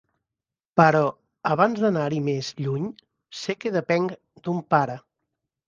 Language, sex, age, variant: Catalan, male, 50-59, Central